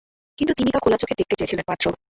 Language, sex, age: Bengali, female, 19-29